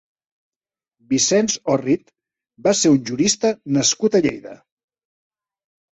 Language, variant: Catalan, Central